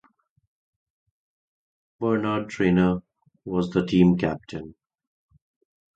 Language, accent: English, India and South Asia (India, Pakistan, Sri Lanka)